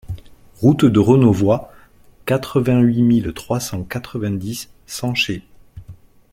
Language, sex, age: French, male, 40-49